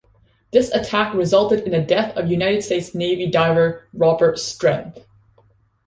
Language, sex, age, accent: English, female, 19-29, Canadian English